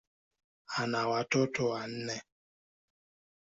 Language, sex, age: Swahili, male, 19-29